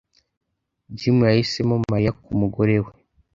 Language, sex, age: Kinyarwanda, male, under 19